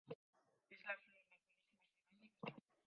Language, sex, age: Spanish, female, 19-29